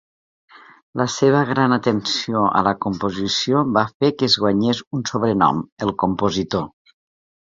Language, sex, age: Catalan, female, 60-69